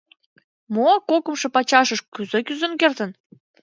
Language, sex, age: Mari, female, 19-29